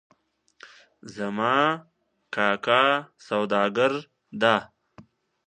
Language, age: Pashto, 19-29